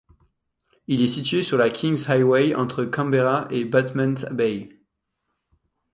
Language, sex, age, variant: French, male, 19-29, Français de métropole